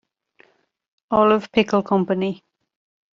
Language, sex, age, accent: English, female, 19-29, Irish English